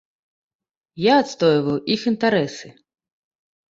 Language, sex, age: Belarusian, female, 30-39